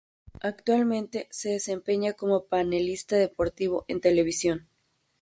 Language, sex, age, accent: Spanish, female, 30-39, México